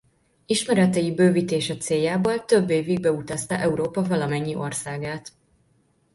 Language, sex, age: Hungarian, female, 19-29